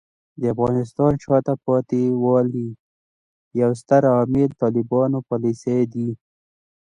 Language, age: Pashto, 19-29